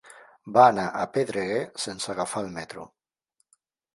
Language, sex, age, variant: Catalan, male, 50-59, Central